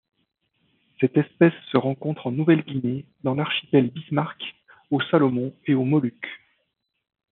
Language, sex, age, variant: French, male, 30-39, Français de métropole